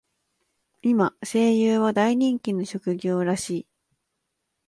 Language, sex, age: Japanese, female, 19-29